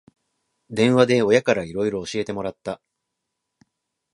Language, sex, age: Japanese, male, 30-39